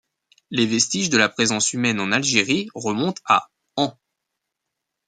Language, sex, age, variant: French, male, 19-29, Français de métropole